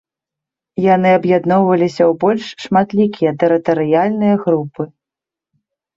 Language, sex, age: Belarusian, female, 30-39